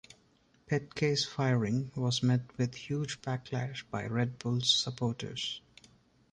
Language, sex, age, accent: English, male, 19-29, India and South Asia (India, Pakistan, Sri Lanka)